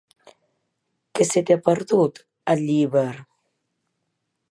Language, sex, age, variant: Catalan, female, 19-29, Central